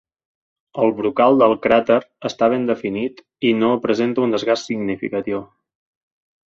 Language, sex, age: Catalan, male, 30-39